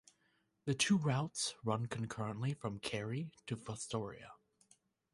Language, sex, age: English, male, 19-29